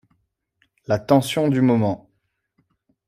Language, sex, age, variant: French, male, 30-39, Français de métropole